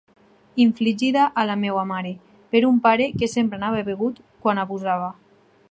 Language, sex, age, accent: Catalan, female, 19-29, valencià